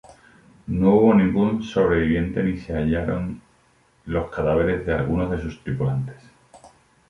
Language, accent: Spanish, España: Sur peninsular (Andalucia, Extremadura, Murcia)